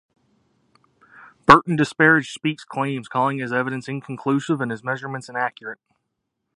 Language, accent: English, Canadian English